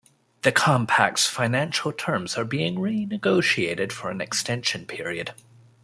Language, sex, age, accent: English, male, 30-39, United States English